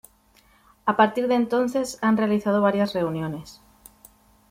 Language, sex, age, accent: Spanish, female, 30-39, España: Norte peninsular (Asturias, Castilla y León, Cantabria, País Vasco, Navarra, Aragón, La Rioja, Guadalajara, Cuenca)